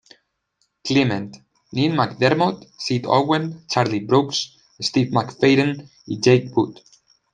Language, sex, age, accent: Spanish, male, 19-29, España: Centro-Sur peninsular (Madrid, Toledo, Castilla-La Mancha)